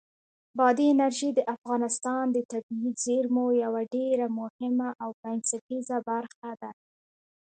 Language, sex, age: Pashto, female, 19-29